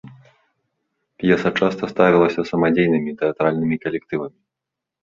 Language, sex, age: Belarusian, male, 30-39